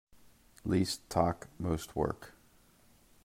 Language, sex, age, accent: English, male, 50-59, United States English